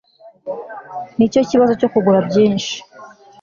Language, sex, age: Kinyarwanda, female, 19-29